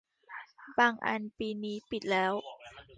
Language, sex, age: Thai, female, 19-29